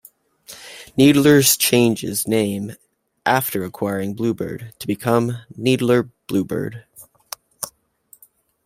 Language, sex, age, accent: English, male, 19-29, United States English